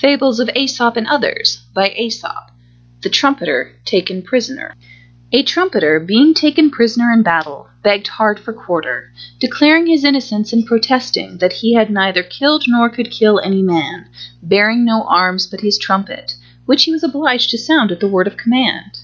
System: none